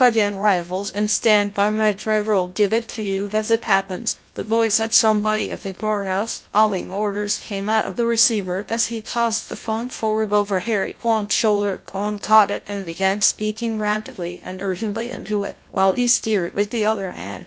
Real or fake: fake